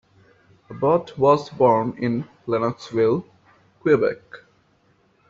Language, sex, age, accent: English, male, 19-29, India and South Asia (India, Pakistan, Sri Lanka)